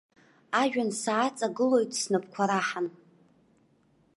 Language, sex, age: Abkhazian, female, under 19